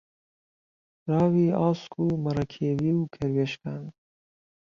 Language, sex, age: Central Kurdish, male, 19-29